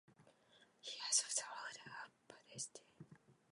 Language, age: English, 19-29